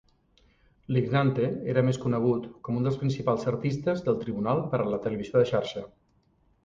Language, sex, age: Catalan, male, 50-59